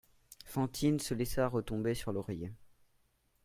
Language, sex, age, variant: French, male, under 19, Français de métropole